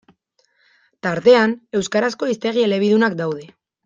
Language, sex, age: Basque, female, 19-29